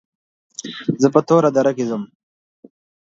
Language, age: Pashto, 19-29